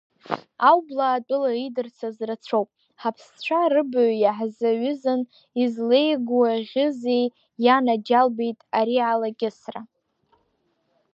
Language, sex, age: Abkhazian, female, under 19